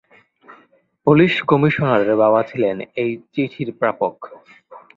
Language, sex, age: Bengali, male, 19-29